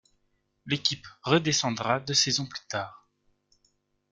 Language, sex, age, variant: French, male, 19-29, Français de métropole